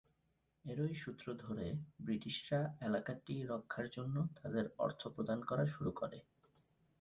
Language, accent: Bengali, Native